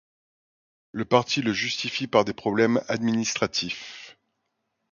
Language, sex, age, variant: French, male, 40-49, Français de métropole